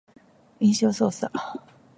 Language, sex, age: Japanese, female, 40-49